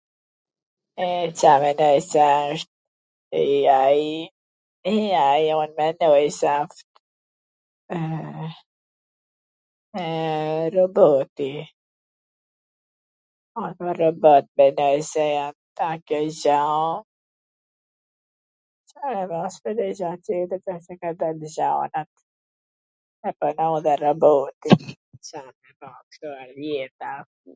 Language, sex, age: Gheg Albanian, female, 50-59